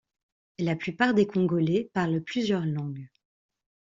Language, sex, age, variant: French, female, 30-39, Français de métropole